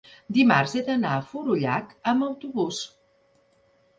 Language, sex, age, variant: Catalan, female, 50-59, Central